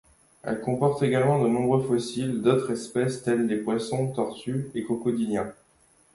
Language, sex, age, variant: French, male, 19-29, Français de métropole